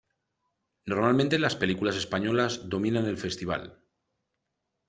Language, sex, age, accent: Spanish, male, 40-49, España: Centro-Sur peninsular (Madrid, Toledo, Castilla-La Mancha)